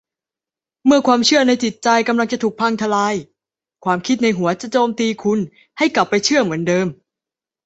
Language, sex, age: Thai, female, under 19